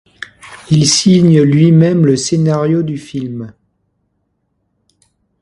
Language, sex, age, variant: French, male, 50-59, Français de métropole